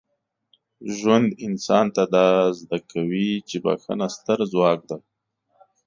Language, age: Pashto, 50-59